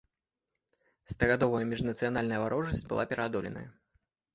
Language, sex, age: Belarusian, male, 30-39